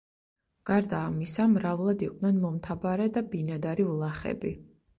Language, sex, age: Georgian, female, 30-39